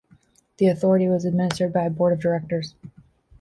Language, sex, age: English, female, 19-29